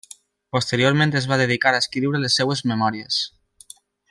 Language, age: Catalan, 19-29